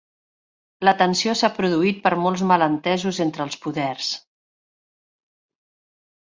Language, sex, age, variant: Catalan, female, 40-49, Central